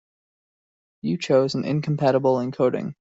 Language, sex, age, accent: English, male, 19-29, Canadian English